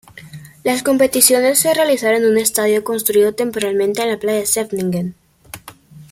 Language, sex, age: Spanish, female, 19-29